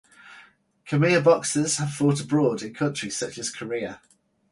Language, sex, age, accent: English, male, 40-49, England English